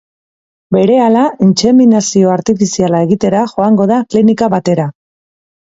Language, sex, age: Basque, female, 40-49